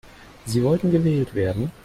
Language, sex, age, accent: German, male, 30-39, Deutschland Deutsch